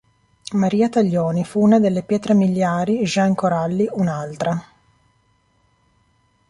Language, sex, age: Italian, female, 40-49